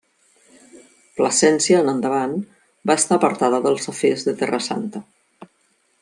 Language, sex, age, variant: Catalan, female, 50-59, Central